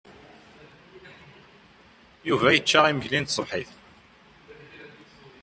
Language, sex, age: Kabyle, male, 30-39